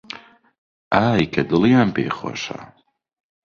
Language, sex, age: Central Kurdish, male, under 19